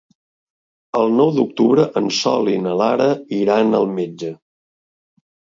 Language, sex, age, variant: Catalan, male, 50-59, Central